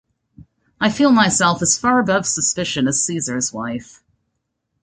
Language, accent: English, Canadian English